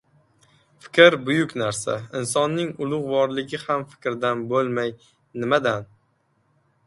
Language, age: Uzbek, 19-29